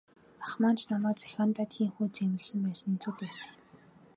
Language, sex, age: Mongolian, female, 19-29